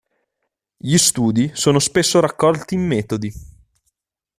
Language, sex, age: Italian, male, 19-29